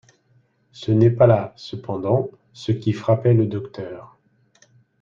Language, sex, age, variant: French, male, 50-59, Français de métropole